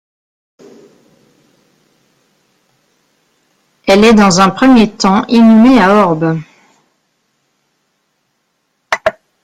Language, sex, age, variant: French, female, 50-59, Français de métropole